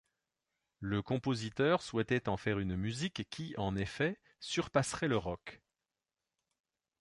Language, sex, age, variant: French, male, 40-49, Français de métropole